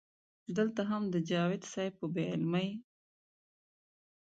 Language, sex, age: Pashto, female, 19-29